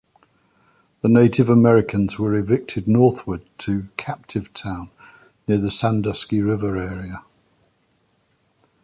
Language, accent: English, England English